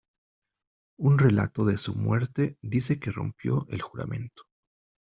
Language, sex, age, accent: Spanish, male, 40-49, México